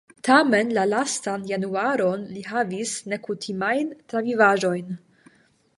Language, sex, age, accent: Esperanto, female, 19-29, Internacia